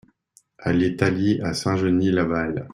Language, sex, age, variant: French, male, 40-49, Français de métropole